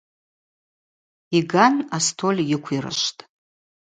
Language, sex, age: Abaza, female, 40-49